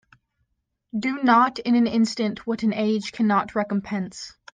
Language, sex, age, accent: English, female, under 19, United States English